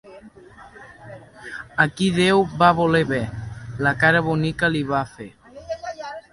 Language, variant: Catalan, Central